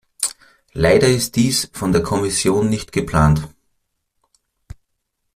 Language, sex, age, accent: German, male, 30-39, Österreichisches Deutsch